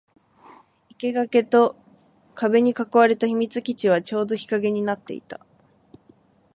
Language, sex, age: Japanese, female, 19-29